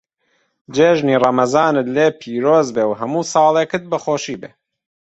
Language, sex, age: Central Kurdish, male, 30-39